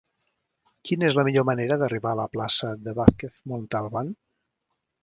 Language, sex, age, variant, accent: Catalan, male, 50-59, Central, central